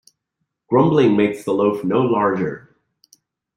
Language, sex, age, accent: English, male, 40-49, Irish English